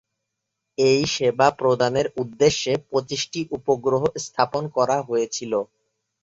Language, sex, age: Bengali, male, 19-29